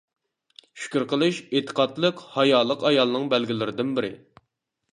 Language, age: Uyghur, 30-39